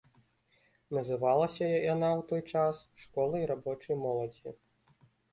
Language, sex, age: Belarusian, male, 19-29